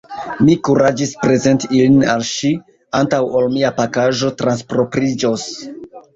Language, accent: Esperanto, Internacia